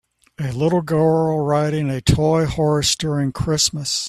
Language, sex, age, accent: English, male, 70-79, United States English